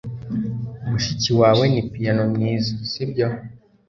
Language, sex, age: Kinyarwanda, male, under 19